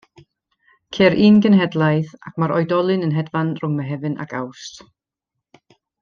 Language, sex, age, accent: Welsh, female, 30-39, Y Deyrnas Unedig Cymraeg